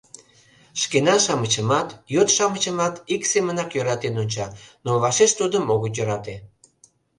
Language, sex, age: Mari, male, 50-59